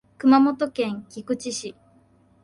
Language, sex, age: Japanese, female, 19-29